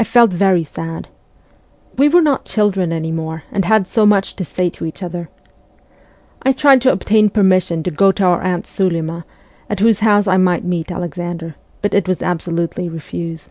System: none